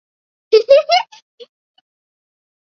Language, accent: English, United States English